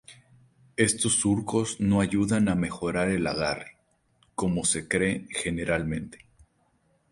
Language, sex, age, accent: Spanish, male, 30-39, México